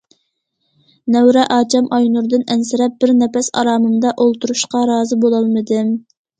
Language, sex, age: Uyghur, female, 19-29